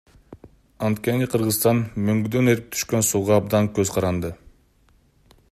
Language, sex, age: Kyrgyz, male, 19-29